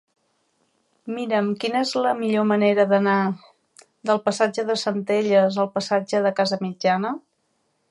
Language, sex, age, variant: Catalan, female, 40-49, Central